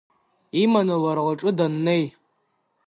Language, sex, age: Abkhazian, male, under 19